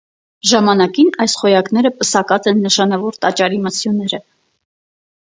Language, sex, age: Armenian, female, 30-39